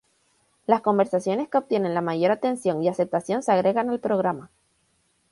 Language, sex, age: Spanish, female, 19-29